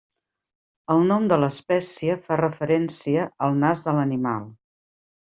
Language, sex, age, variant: Catalan, female, 50-59, Central